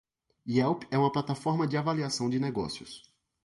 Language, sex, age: Portuguese, male, 19-29